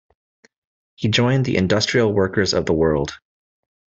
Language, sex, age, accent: English, male, 30-39, United States English